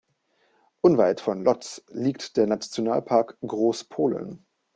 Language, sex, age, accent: German, male, 19-29, Deutschland Deutsch